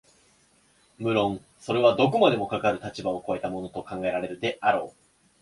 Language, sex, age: Japanese, male, 19-29